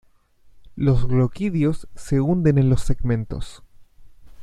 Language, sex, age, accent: Spanish, male, 19-29, Chileno: Chile, Cuyo